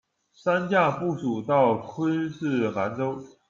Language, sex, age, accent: Chinese, male, 19-29, 出生地：辽宁省